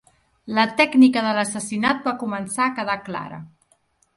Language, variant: Catalan, Central